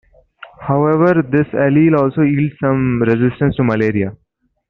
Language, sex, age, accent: English, male, 19-29, India and South Asia (India, Pakistan, Sri Lanka)